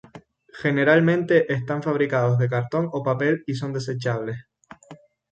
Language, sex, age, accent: Spanish, male, 19-29, España: Islas Canarias